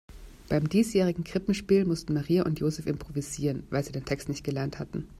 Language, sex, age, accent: German, female, 30-39, Österreichisches Deutsch